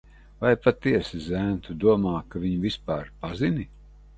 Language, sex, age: Latvian, male, 60-69